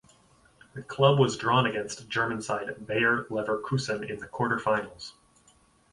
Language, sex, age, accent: English, male, 30-39, Canadian English